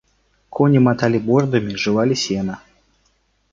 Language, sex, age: Russian, male, 40-49